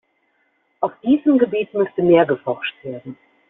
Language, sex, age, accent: German, female, 50-59, Deutschland Deutsch